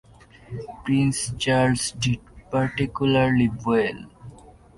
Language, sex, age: English, male, 19-29